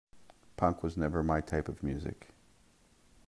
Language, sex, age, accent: English, male, 50-59, United States English